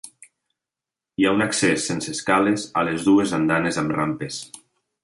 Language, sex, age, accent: Catalan, male, 30-39, valencià